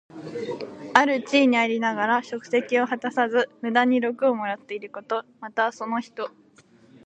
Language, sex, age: Japanese, female, 19-29